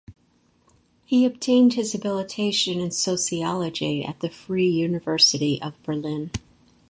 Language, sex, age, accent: English, female, 60-69, United States English